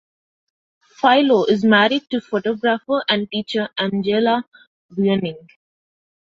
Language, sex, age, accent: English, female, 19-29, India and South Asia (India, Pakistan, Sri Lanka)